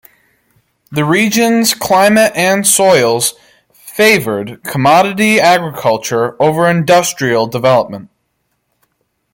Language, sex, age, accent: English, male, under 19, United States English